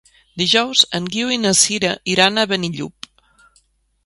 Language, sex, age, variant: Catalan, female, 40-49, Central